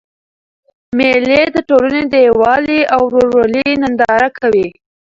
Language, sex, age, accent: Pashto, female, under 19, کندهاری لهجه